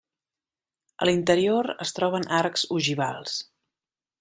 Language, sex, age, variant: Catalan, female, 30-39, Central